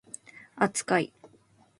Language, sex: Japanese, female